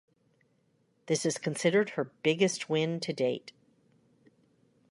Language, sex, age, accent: English, female, 50-59, United States English